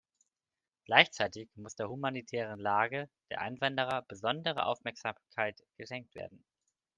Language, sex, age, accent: German, male, 19-29, Deutschland Deutsch